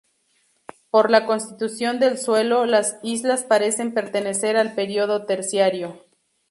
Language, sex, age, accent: Spanish, female, 30-39, México